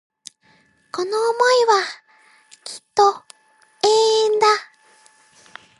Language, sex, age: Japanese, female, 19-29